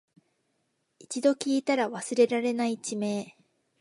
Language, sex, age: Japanese, female, 19-29